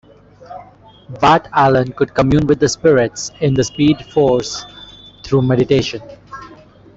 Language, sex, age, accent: English, male, 19-29, India and South Asia (India, Pakistan, Sri Lanka)